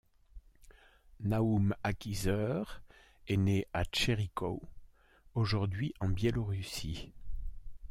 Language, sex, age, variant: French, male, 60-69, Français de métropole